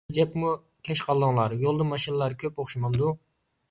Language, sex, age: Uyghur, male, 19-29